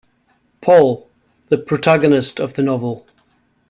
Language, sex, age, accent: English, male, 60-69, Scottish English